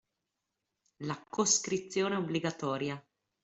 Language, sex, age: Italian, female, 30-39